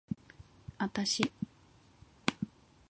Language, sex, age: Japanese, female, 19-29